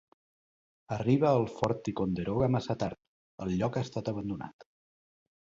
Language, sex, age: Catalan, male, 50-59